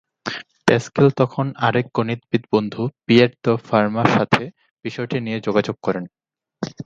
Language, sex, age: Bengali, male, 19-29